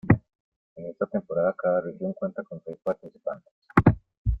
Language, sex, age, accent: Spanish, male, 50-59, América central